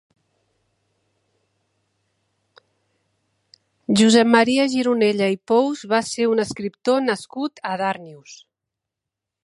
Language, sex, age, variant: Catalan, female, 40-49, Central